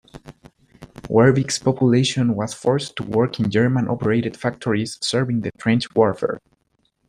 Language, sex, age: English, male, under 19